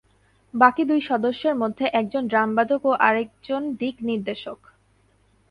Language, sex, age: Bengali, female, 19-29